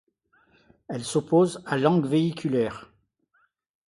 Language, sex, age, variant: French, male, 70-79, Français de métropole